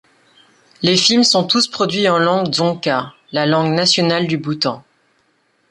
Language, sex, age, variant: French, female, 30-39, Français de métropole